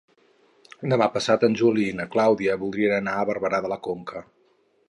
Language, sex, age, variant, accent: Catalan, male, 50-59, Central, central